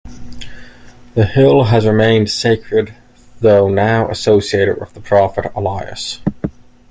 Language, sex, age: English, male, 19-29